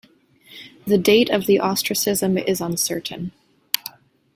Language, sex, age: English, female, 19-29